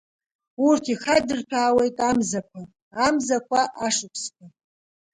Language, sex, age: Abkhazian, female, 50-59